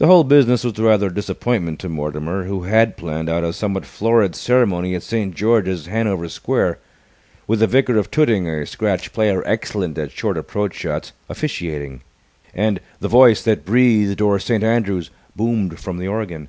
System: none